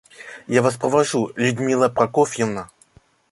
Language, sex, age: Russian, male, 19-29